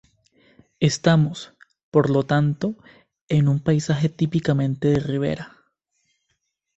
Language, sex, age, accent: Spanish, male, 19-29, Andino-Pacífico: Colombia, Perú, Ecuador, oeste de Bolivia y Venezuela andina